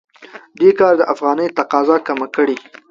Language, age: Pashto, 19-29